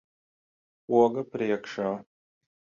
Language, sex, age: Latvian, male, 30-39